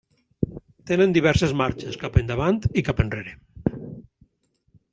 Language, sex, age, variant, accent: Catalan, male, 60-69, Valencià central, valencià